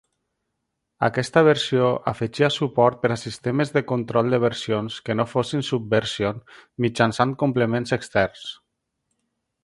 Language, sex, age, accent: Catalan, male, 30-39, valencià